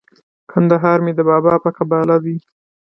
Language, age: Pashto, 19-29